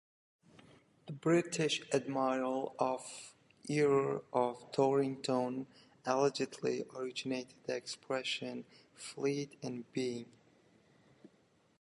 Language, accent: English, United States English